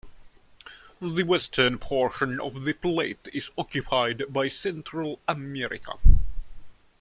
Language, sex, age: English, male, 19-29